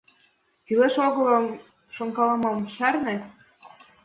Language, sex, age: Mari, female, 19-29